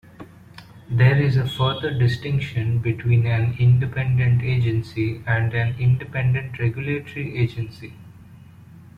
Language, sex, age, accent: English, male, 19-29, India and South Asia (India, Pakistan, Sri Lanka)